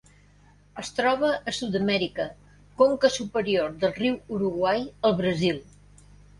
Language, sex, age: Catalan, female, 70-79